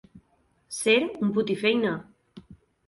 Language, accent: Catalan, valencià